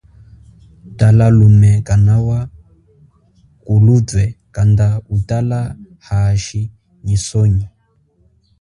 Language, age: Chokwe, 19-29